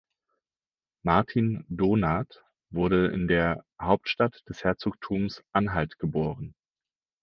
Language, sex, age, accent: German, male, 19-29, Deutschland Deutsch